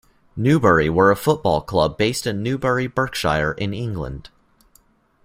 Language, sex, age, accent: English, male, 19-29, United States English